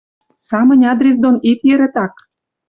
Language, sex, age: Western Mari, female, 30-39